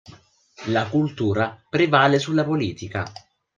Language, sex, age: Italian, male, 19-29